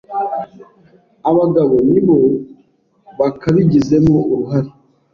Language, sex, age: Kinyarwanda, male, 30-39